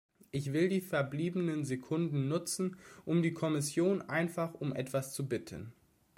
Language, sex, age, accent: German, male, 19-29, Deutschland Deutsch